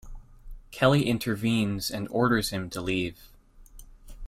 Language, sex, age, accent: English, male, 19-29, United States English